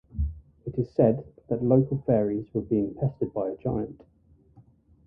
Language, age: English, 40-49